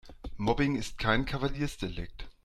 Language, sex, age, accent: German, male, 40-49, Deutschland Deutsch